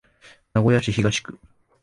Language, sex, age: Japanese, male, 19-29